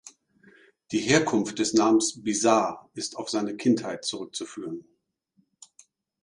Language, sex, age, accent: German, male, 50-59, Deutschland Deutsch